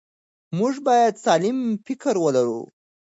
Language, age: Pashto, under 19